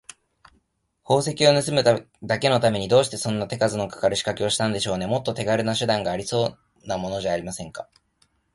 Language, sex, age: Japanese, male, 19-29